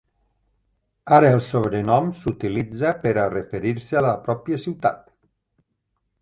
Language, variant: Catalan, Nord-Occidental